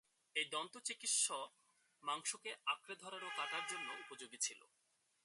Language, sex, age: Bengali, male, 19-29